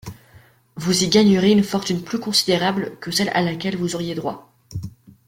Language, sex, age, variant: French, female, 19-29, Français de métropole